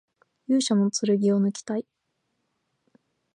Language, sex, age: Japanese, female, 19-29